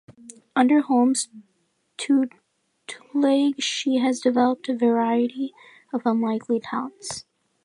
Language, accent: English, United States English